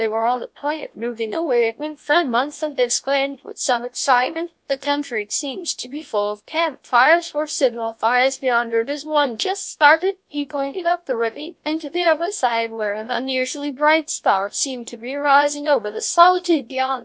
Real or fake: fake